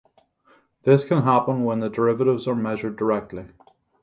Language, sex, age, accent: English, male, 30-39, Northern Irish